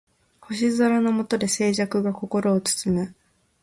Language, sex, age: Japanese, female, 19-29